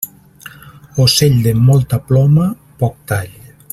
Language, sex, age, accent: Catalan, male, 40-49, valencià